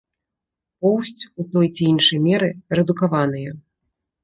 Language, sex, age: Belarusian, female, 30-39